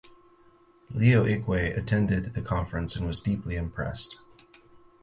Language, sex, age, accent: English, male, 30-39, United States English